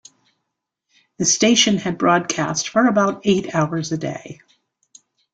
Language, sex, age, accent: English, female, 60-69, United States English